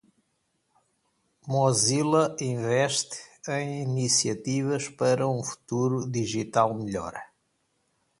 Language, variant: Portuguese, Portuguese (Portugal)